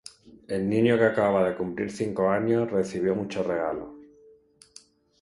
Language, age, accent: Spanish, 40-49, España: Sur peninsular (Andalucia, Extremadura, Murcia)